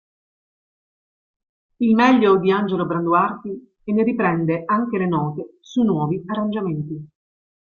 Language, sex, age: Italian, female, 40-49